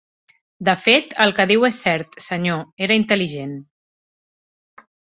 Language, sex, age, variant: Catalan, female, 40-49, Central